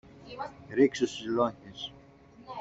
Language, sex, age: Greek, male, 40-49